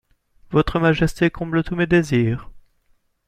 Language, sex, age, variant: French, male, 19-29, Français de métropole